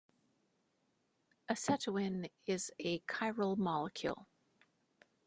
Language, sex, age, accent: English, female, 50-59, Canadian English